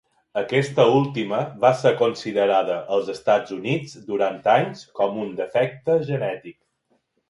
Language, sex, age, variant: Catalan, male, 40-49, Balear